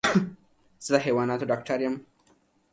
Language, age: Pashto, 19-29